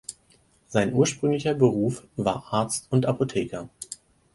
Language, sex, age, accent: German, male, 19-29, Deutschland Deutsch